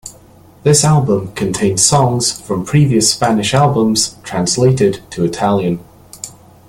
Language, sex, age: English, male, 19-29